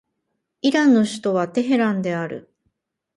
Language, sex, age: Japanese, female, 40-49